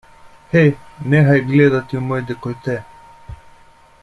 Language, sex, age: Slovenian, male, 30-39